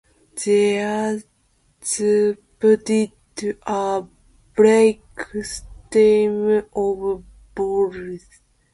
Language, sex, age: English, female, 30-39